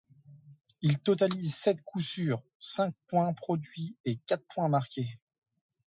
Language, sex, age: French, male, 30-39